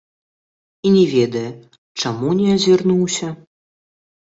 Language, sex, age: Belarusian, male, under 19